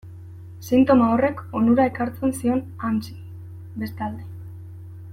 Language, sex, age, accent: Basque, female, 19-29, Erdialdekoa edo Nafarra (Gipuzkoa, Nafarroa)